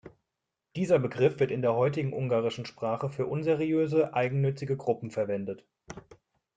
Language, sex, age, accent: German, male, 30-39, Deutschland Deutsch